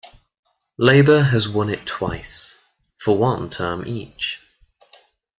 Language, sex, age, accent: English, male, under 19, England English